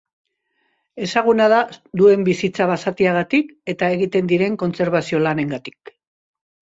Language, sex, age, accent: Basque, female, 70-79, Mendebalekoa (Araba, Bizkaia, Gipuzkoako mendebaleko herri batzuk)